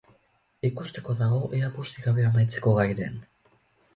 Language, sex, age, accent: Basque, male, 19-29, Mendebalekoa (Araba, Bizkaia, Gipuzkoako mendebaleko herri batzuk)